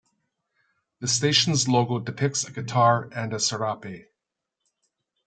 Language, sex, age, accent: English, male, 60-69, Canadian English